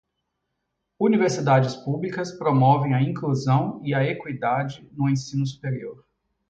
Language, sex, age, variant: Portuguese, male, 30-39, Portuguese (Brasil)